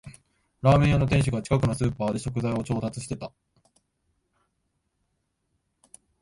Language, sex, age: Japanese, male, 19-29